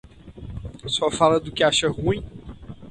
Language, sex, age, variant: Portuguese, male, 19-29, Portuguese (Brasil)